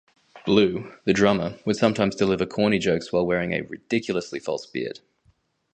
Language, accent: English, Australian English